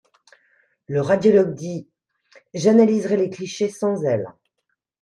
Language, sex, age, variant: French, female, 50-59, Français de métropole